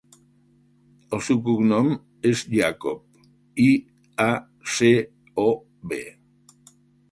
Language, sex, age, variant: Catalan, male, 70-79, Central